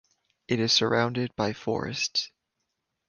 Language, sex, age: English, male, 19-29